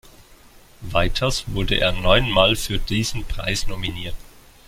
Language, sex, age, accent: German, male, 30-39, Schweizerdeutsch